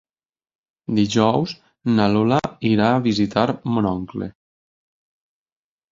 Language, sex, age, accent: Catalan, male, 30-39, valencià